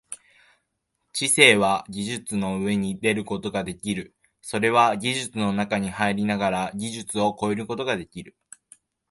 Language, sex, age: Japanese, male, under 19